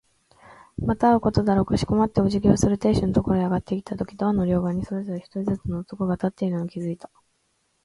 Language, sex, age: Japanese, female, 19-29